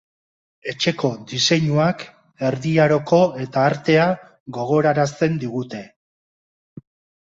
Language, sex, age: Basque, male, 40-49